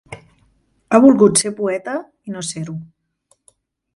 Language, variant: Catalan, Central